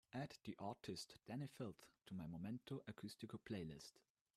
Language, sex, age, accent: English, male, 19-29, United States English